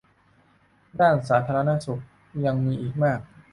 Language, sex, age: Thai, male, 19-29